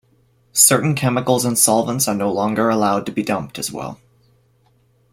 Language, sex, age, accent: English, male, 19-29, Canadian English